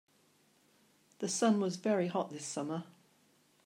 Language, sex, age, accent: English, female, 60-69, England English